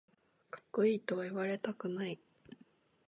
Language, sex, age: Japanese, female, 19-29